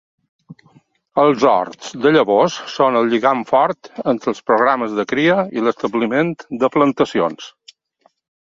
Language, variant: Catalan, Balear